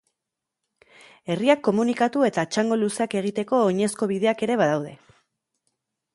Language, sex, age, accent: Basque, female, 30-39, Erdialdekoa edo Nafarra (Gipuzkoa, Nafarroa)